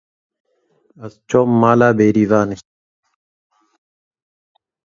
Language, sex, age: Kurdish, male, 40-49